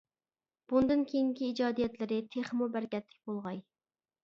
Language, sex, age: Uyghur, male, 19-29